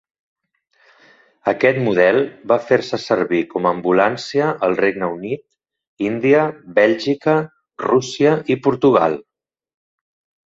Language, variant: Catalan, Central